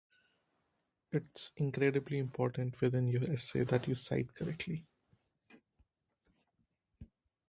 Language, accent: English, India and South Asia (India, Pakistan, Sri Lanka)